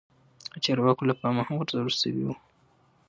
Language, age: Pashto, 19-29